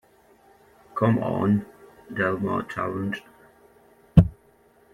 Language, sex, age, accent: English, male, 40-49, England English